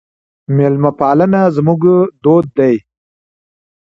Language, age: Pashto, 40-49